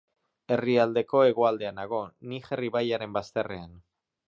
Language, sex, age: Basque, male, 30-39